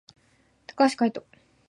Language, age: Japanese, 19-29